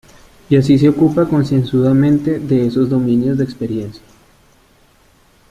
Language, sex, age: Spanish, male, 30-39